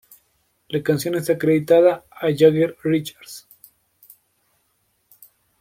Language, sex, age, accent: Spanish, male, 19-29, Andino-Pacífico: Colombia, Perú, Ecuador, oeste de Bolivia y Venezuela andina